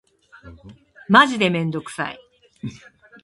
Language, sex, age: Japanese, female, 50-59